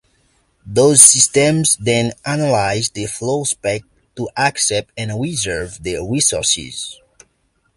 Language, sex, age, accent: English, male, 19-29, United States English